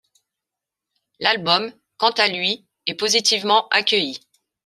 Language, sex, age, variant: French, female, 40-49, Français de métropole